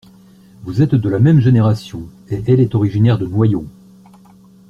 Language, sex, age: French, male, 60-69